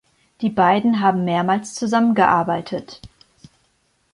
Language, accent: German, Deutschland Deutsch